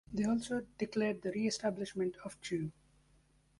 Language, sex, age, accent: English, male, 19-29, United States English